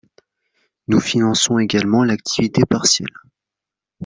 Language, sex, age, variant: French, male, under 19, Français de métropole